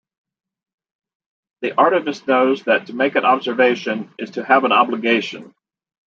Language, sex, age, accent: English, male, 50-59, United States English